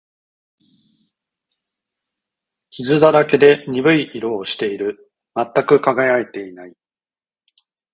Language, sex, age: Japanese, male, 40-49